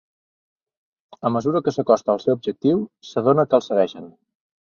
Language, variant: Catalan, Central